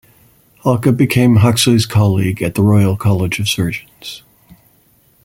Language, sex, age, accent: English, male, 50-59, Canadian English